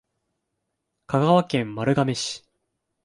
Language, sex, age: Japanese, male, 19-29